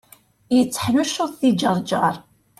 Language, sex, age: Kabyle, female, 40-49